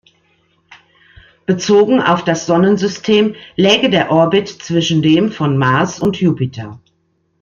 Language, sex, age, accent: German, female, 40-49, Deutschland Deutsch